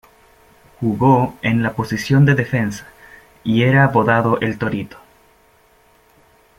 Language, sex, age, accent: Spanish, male, 19-29, Chileno: Chile, Cuyo